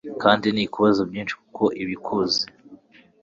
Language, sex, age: Kinyarwanda, male, 19-29